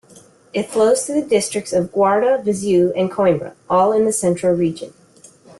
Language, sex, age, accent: English, female, 30-39, United States English